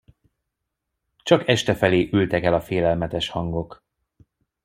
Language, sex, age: Hungarian, male, 30-39